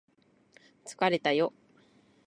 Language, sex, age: Japanese, female, 30-39